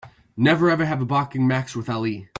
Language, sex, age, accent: English, male, 30-39, United States English